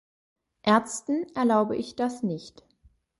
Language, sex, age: German, female, 19-29